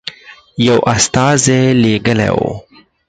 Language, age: Pashto, 19-29